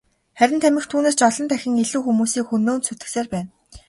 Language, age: Mongolian, 19-29